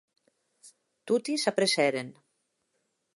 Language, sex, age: Occitan, female, 50-59